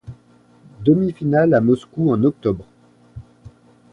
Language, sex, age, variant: French, male, 50-59, Français de métropole